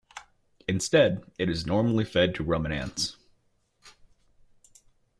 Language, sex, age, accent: English, male, 19-29, United States English